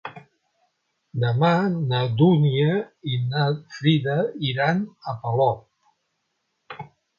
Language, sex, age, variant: Catalan, male, 60-69, Central